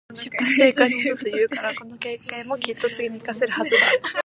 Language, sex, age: Japanese, female, 19-29